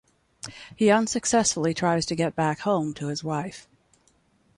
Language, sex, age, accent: English, female, 70-79, United States English